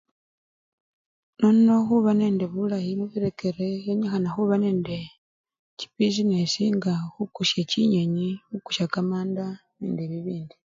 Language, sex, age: Luyia, male, 30-39